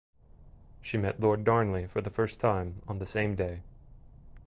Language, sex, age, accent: English, male, 30-39, United States English